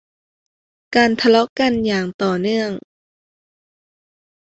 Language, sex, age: Thai, female, under 19